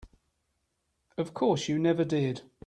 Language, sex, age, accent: English, male, 60-69, England English